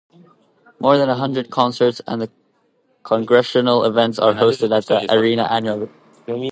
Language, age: English, 19-29